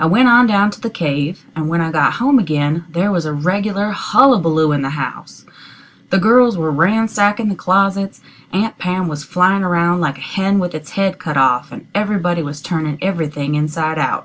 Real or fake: real